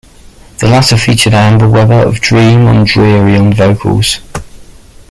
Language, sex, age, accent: English, male, 40-49, England English